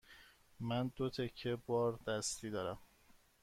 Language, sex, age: Persian, male, 30-39